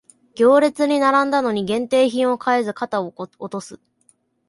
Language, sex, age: Japanese, male, 19-29